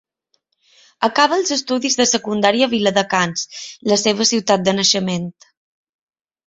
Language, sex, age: Catalan, female, 30-39